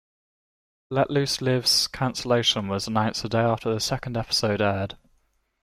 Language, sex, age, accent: English, male, 19-29, England English